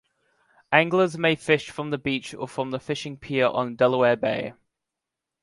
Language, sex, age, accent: English, male, under 19, Australian English